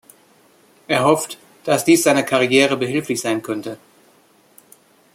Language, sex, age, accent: German, male, 50-59, Deutschland Deutsch